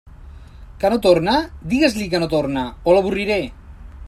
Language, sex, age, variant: Catalan, male, 40-49, Central